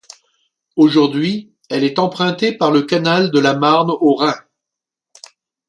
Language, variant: French, Français de métropole